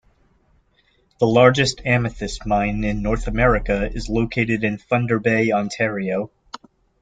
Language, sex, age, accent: English, male, 30-39, United States English